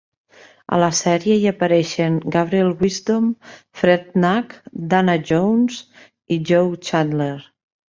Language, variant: Catalan, Nord-Occidental